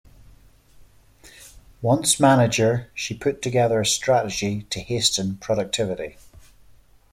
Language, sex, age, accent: English, male, 40-49, Irish English